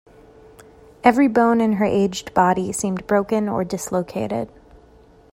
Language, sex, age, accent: English, female, 19-29, United States English